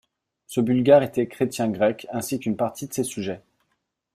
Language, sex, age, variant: French, male, 40-49, Français de métropole